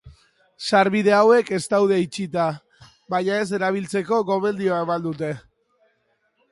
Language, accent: Basque, Mendebalekoa (Araba, Bizkaia, Gipuzkoako mendebaleko herri batzuk)